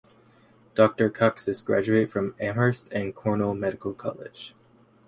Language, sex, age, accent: English, male, 19-29, United States English